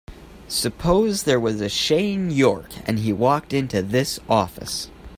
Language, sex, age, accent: English, male, under 19, United States English